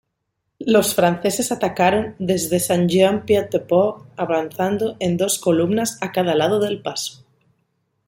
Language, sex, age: Spanish, female, 30-39